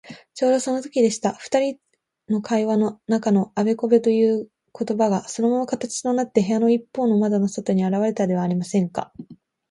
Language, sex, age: Japanese, female, 19-29